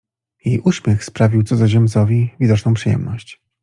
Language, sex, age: Polish, male, 40-49